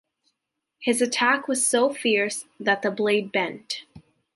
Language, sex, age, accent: English, female, 19-29, Canadian English